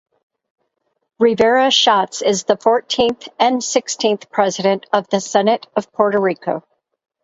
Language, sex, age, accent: English, female, 60-69, United States English